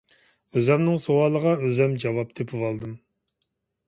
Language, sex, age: Uyghur, male, 40-49